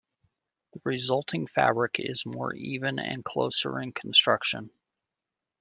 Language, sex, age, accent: English, male, 50-59, United States English